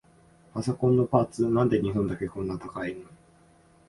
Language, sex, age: Japanese, male, 19-29